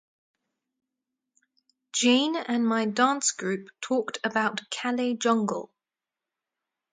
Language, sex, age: English, female, 19-29